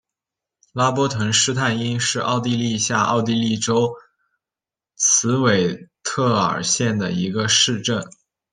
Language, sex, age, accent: Chinese, male, 19-29, 出生地：山西省